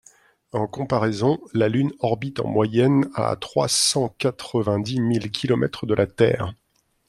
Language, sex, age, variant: French, male, 50-59, Français de métropole